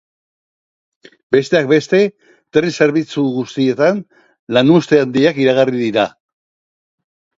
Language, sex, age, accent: Basque, male, 50-59, Erdialdekoa edo Nafarra (Gipuzkoa, Nafarroa)